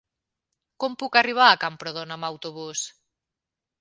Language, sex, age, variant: Catalan, female, 40-49, Nord-Occidental